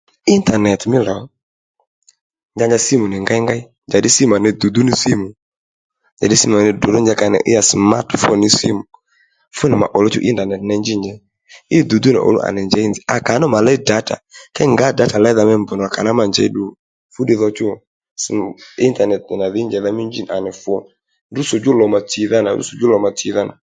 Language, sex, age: Lendu, female, 30-39